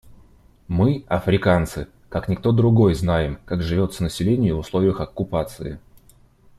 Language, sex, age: Russian, male, 19-29